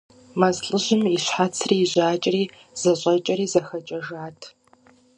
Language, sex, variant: Kabardian, female, Адыгэбзэ (Къэбэрдей, Кирил, псоми зэдай)